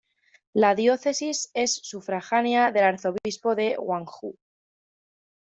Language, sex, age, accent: Spanish, female, under 19, España: Centro-Sur peninsular (Madrid, Toledo, Castilla-La Mancha)